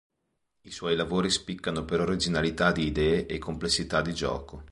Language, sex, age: Italian, male, 40-49